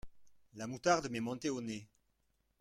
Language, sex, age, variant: French, male, 50-59, Français de métropole